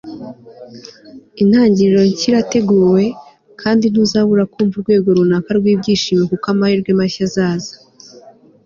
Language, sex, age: Kinyarwanda, female, 19-29